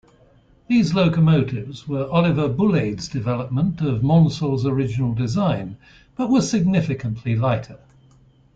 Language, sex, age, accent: English, male, 60-69, England English